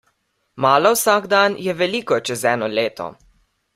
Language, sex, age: Slovenian, male, under 19